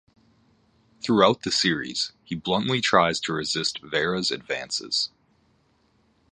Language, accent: English, United States English